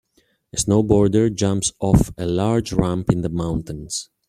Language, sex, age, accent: English, male, 40-49, United States English